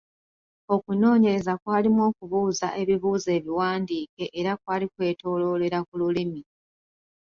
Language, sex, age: Ganda, female, 30-39